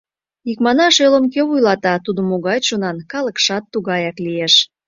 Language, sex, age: Mari, female, 30-39